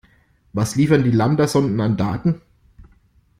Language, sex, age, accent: German, male, 40-49, Deutschland Deutsch